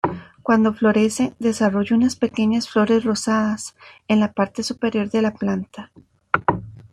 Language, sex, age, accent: Spanish, female, 30-39, América central